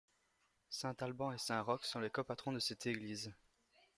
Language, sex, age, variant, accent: French, male, under 19, Français d'Europe, Français de Belgique